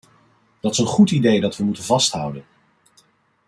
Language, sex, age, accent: Dutch, male, 40-49, Nederlands Nederlands